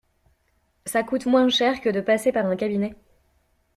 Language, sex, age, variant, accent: French, female, 30-39, Français d'Amérique du Nord, Français du Canada